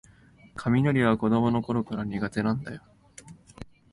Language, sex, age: Japanese, male, 19-29